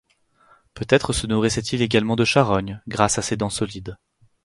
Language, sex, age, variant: French, male, 19-29, Français de métropole